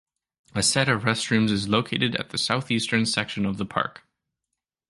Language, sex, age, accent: English, male, 19-29, Canadian English